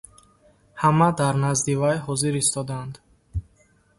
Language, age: Tajik, 19-29